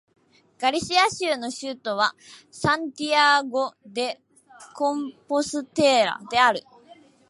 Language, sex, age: Japanese, female, under 19